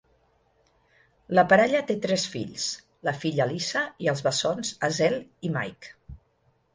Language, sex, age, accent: Catalan, female, 40-49, balear; central